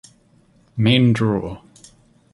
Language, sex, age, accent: English, male, under 19, England English